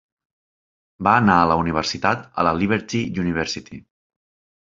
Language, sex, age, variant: Catalan, male, 19-29, Central